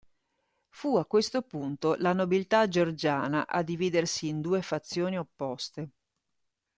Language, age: Italian, 50-59